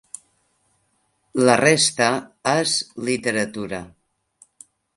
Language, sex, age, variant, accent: Catalan, female, 60-69, Balear, mallorquí